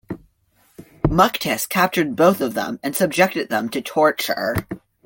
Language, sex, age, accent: English, male, under 19, Canadian English